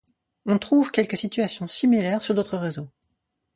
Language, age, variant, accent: French, 19-29, Français de métropole, Français de l'est de la France